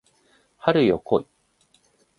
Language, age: Japanese, 40-49